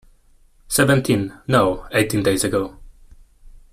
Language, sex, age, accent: English, male, 19-29, England English